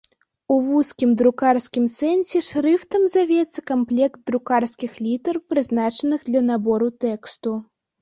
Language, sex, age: Belarusian, female, under 19